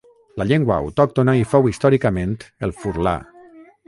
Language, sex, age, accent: Catalan, male, 40-49, valencià